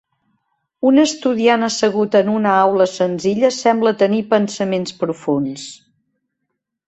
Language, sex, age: Catalan, female, 50-59